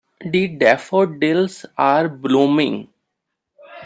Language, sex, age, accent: English, male, 19-29, India and South Asia (India, Pakistan, Sri Lanka)